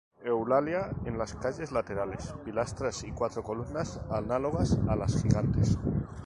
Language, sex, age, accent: Spanish, male, 40-49, España: Norte peninsular (Asturias, Castilla y León, Cantabria, País Vasco, Navarra, Aragón, La Rioja, Guadalajara, Cuenca)